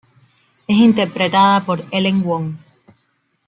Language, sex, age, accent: Spanish, female, 19-29, Caribe: Cuba, Venezuela, Puerto Rico, República Dominicana, Panamá, Colombia caribeña, México caribeño, Costa del golfo de México